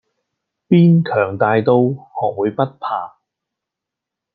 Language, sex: Cantonese, male